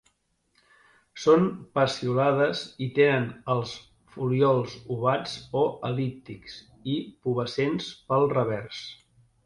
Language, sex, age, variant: Catalan, male, 50-59, Central